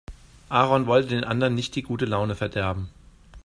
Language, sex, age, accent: German, male, 40-49, Deutschland Deutsch